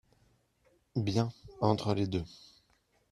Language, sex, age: French, male, 30-39